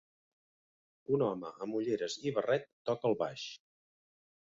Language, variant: Catalan, Central